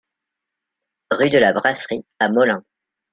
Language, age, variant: French, 19-29, Français de métropole